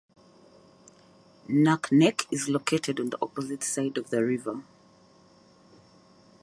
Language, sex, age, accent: English, female, 30-39, United States English